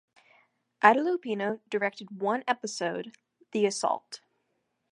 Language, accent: English, United States English